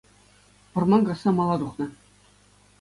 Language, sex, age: Chuvash, male, 40-49